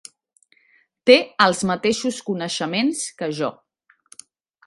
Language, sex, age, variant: Catalan, female, 30-39, Central